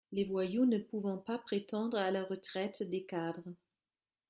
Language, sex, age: French, female, 40-49